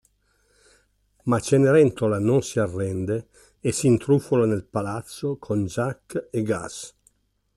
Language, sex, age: Italian, male, 60-69